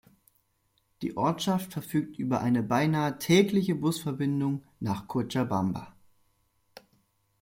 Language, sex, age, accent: German, male, 19-29, Deutschland Deutsch